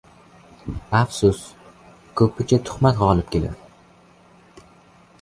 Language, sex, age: Uzbek, male, under 19